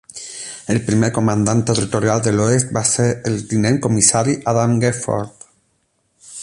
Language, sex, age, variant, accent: Catalan, male, 40-49, Alacantí, Barcelona